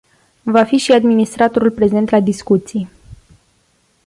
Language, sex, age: Romanian, female, 19-29